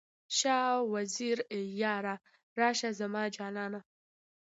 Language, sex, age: Pashto, female, 30-39